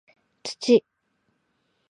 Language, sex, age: Japanese, female, 19-29